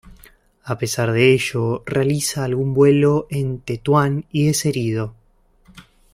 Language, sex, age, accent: Spanish, male, 19-29, Rioplatense: Argentina, Uruguay, este de Bolivia, Paraguay